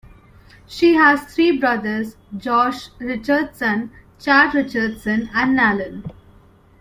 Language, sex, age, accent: English, female, 19-29, India and South Asia (India, Pakistan, Sri Lanka)